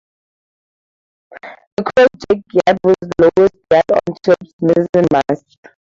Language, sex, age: English, female, 19-29